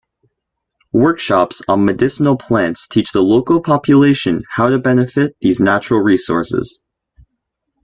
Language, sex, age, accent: English, male, under 19, Canadian English